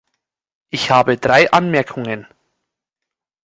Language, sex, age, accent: German, male, 30-39, Deutschland Deutsch